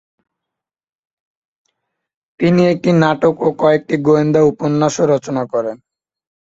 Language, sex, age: Bengali, male, 19-29